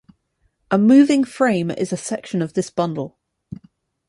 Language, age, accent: English, 30-39, England English